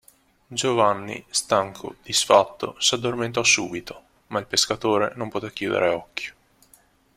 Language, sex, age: Italian, male, under 19